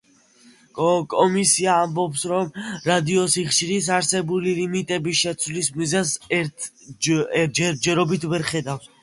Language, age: Georgian, 19-29